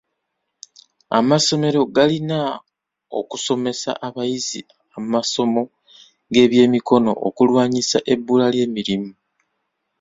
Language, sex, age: Ganda, male, 30-39